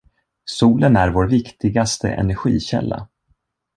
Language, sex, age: Swedish, male, 30-39